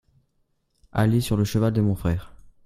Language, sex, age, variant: French, male, under 19, Français de métropole